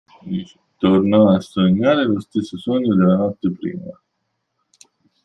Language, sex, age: Italian, male, 40-49